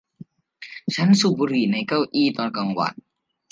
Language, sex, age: Thai, male, under 19